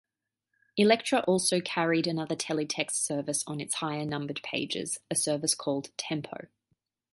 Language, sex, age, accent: English, female, 19-29, Australian English